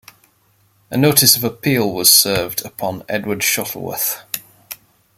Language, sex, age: English, male, 40-49